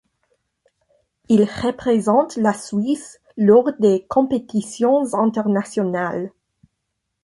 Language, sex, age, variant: French, female, 19-29, Français de métropole